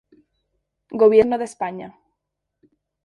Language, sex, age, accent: Spanish, female, 19-29, España: Centro-Sur peninsular (Madrid, Toledo, Castilla-La Mancha)